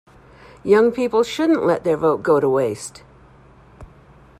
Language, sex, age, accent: English, female, 60-69, United States English